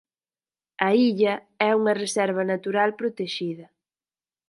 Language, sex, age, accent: Galician, female, 19-29, Central (sen gheada)